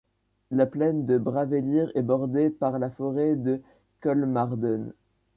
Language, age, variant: French, under 19, Français de métropole